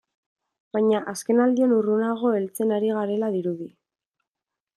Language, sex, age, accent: Basque, female, 19-29, Mendebalekoa (Araba, Bizkaia, Gipuzkoako mendebaleko herri batzuk)